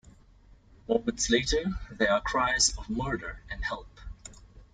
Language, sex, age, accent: English, male, 19-29, Singaporean English